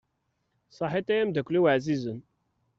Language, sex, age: Kabyle, male, 30-39